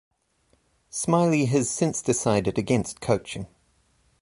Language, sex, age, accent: English, male, 30-39, New Zealand English